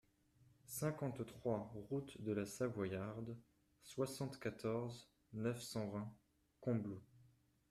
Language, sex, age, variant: French, male, under 19, Français de métropole